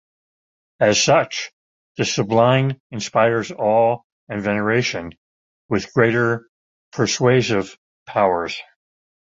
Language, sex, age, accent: English, male, 70-79, England English